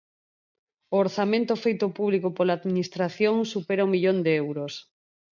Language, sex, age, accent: Galician, female, 40-49, Normativo (estándar)